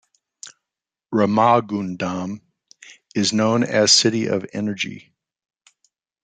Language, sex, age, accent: English, male, 50-59, United States English